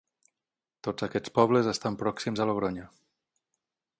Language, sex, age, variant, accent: Catalan, male, 40-49, Tortosí, nord-occidental